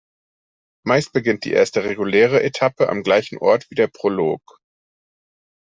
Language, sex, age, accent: German, male, 30-39, Deutschland Deutsch